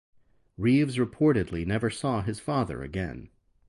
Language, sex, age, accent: English, male, 40-49, United States English